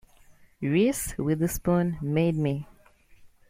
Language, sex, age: English, female, 19-29